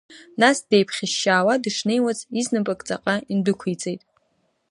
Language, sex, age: Abkhazian, female, under 19